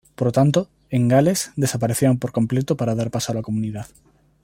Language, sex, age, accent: Spanish, male, 19-29, España: Centro-Sur peninsular (Madrid, Toledo, Castilla-La Mancha)